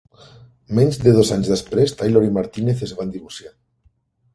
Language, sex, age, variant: Catalan, male, 40-49, Central